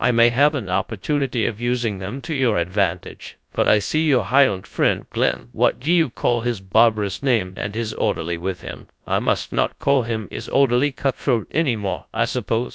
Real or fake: fake